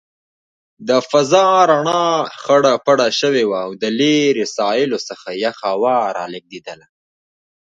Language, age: English, 19-29